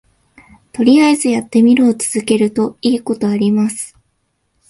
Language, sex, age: Japanese, female, 19-29